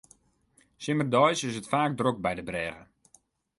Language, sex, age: Western Frisian, male, 19-29